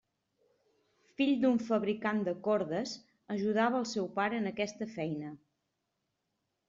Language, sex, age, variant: Catalan, female, 40-49, Central